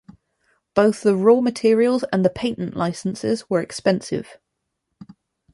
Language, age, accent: English, 30-39, England English